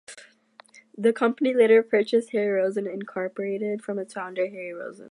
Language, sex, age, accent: English, female, under 19, United States English